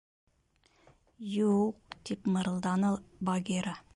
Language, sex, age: Bashkir, female, 50-59